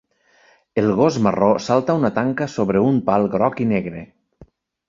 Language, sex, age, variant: Catalan, male, 40-49, Nord-Occidental